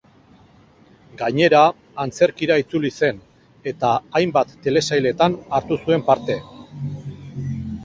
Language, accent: Basque, Erdialdekoa edo Nafarra (Gipuzkoa, Nafarroa)